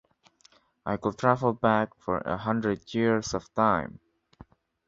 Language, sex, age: English, male, under 19